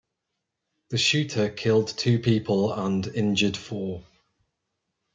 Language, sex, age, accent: English, male, 30-39, England English